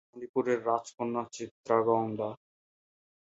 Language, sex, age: Bengali, male, 30-39